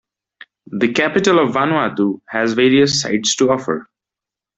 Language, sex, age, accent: English, male, 19-29, India and South Asia (India, Pakistan, Sri Lanka)